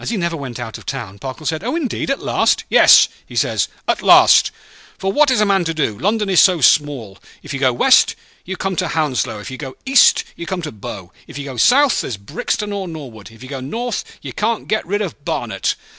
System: none